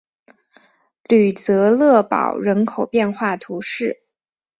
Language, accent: Chinese, 出生地：江苏省